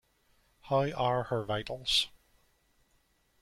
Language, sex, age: English, male, 30-39